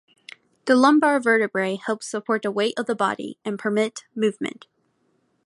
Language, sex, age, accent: English, female, under 19, United States English